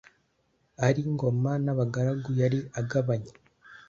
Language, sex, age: Kinyarwanda, male, under 19